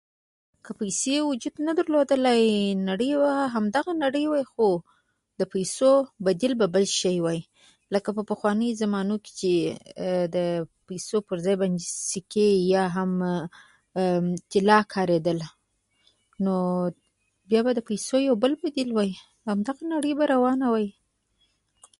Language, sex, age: Pashto, female, 19-29